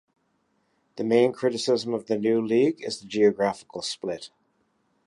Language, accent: English, Canadian English